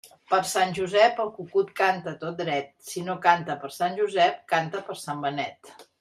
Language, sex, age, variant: Catalan, female, 50-59, Central